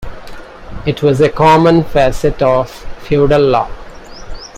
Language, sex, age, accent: English, male, 40-49, India and South Asia (India, Pakistan, Sri Lanka)